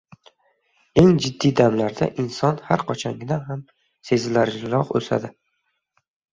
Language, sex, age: Uzbek, male, 19-29